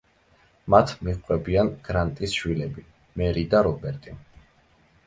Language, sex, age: Georgian, male, 19-29